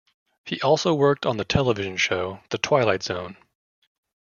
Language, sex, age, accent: English, male, 30-39, United States English